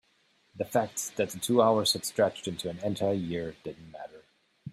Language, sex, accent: English, male, United States English